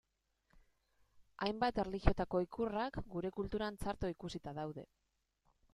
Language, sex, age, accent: Basque, female, 30-39, Mendebalekoa (Araba, Bizkaia, Gipuzkoako mendebaleko herri batzuk)